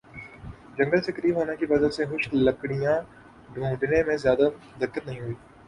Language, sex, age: Urdu, male, 19-29